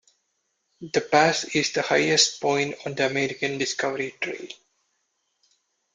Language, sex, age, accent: English, male, 19-29, India and South Asia (India, Pakistan, Sri Lanka)